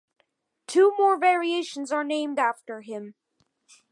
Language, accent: English, United States English